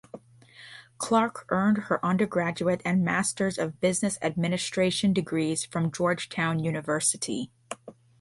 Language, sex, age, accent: English, female, 40-49, United States English